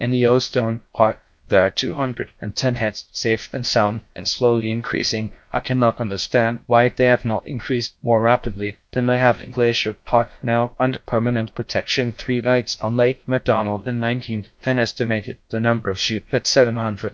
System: TTS, GlowTTS